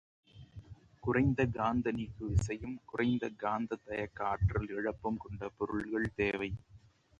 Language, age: Tamil, 30-39